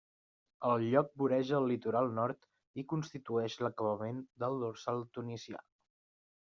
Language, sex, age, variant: Catalan, male, 19-29, Central